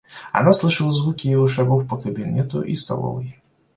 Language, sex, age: Russian, male, 19-29